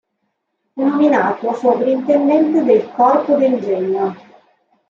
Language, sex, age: Italian, female, 40-49